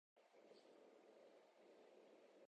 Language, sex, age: Adamawa Fulfulde, female, under 19